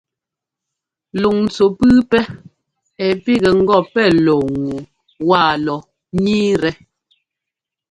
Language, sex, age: Ngomba, female, 40-49